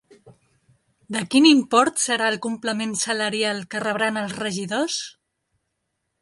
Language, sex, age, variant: Catalan, female, 40-49, Central